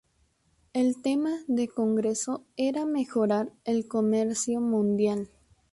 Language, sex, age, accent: Spanish, female, 19-29, México